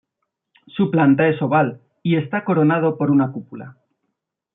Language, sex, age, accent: Spanish, male, 40-49, España: Norte peninsular (Asturias, Castilla y León, Cantabria, País Vasco, Navarra, Aragón, La Rioja, Guadalajara, Cuenca)